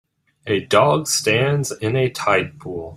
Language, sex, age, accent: English, male, 19-29, United States English